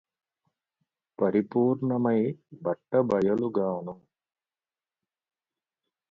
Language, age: Telugu, 50-59